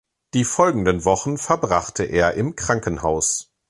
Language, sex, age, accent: German, male, 40-49, Deutschland Deutsch